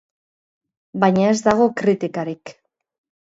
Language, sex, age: Basque, female, 50-59